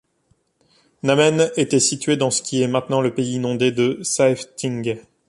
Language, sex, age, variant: French, male, 19-29, Français de métropole